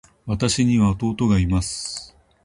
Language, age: Japanese, 50-59